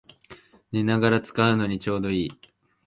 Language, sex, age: Japanese, male, under 19